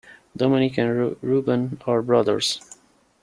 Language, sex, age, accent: English, male, 30-39, United States English